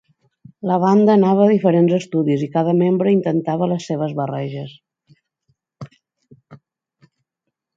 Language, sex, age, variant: Catalan, female, 50-59, Balear